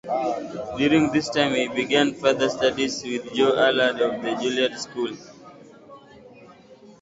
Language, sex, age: English, male, 19-29